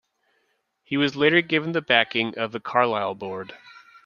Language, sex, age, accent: English, male, 30-39, United States English